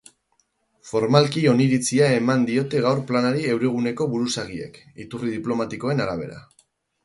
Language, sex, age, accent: Basque, male, 30-39, Mendebalekoa (Araba, Bizkaia, Gipuzkoako mendebaleko herri batzuk)